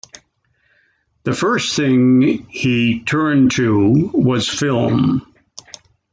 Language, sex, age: English, male, 80-89